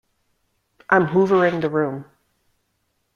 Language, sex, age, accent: English, female, 40-49, United States English